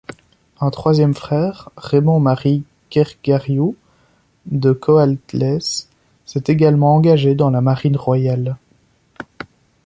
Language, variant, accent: French, Français d'Europe, Français de Belgique